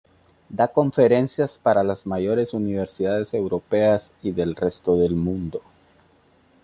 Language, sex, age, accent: Spanish, male, 40-49, América central